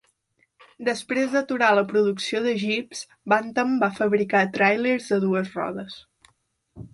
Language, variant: Catalan, Central